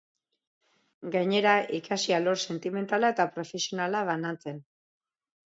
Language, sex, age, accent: Basque, female, 40-49, Erdialdekoa edo Nafarra (Gipuzkoa, Nafarroa)